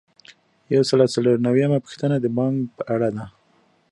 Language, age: Pashto, 30-39